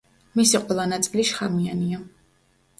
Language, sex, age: Georgian, female, under 19